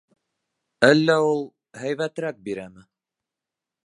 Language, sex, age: Bashkir, male, 19-29